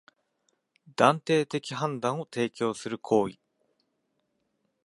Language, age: Japanese, 40-49